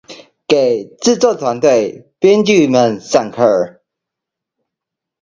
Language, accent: Chinese, 出生地：臺南市